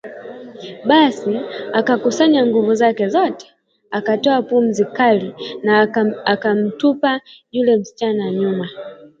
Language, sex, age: Swahili, female, 19-29